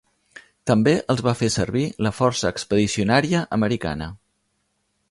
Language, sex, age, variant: Catalan, male, 50-59, Central